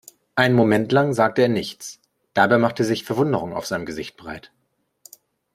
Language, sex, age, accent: German, male, 30-39, Deutschland Deutsch